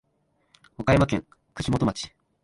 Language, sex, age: Japanese, male, 19-29